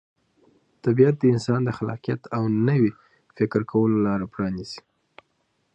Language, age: Pashto, 19-29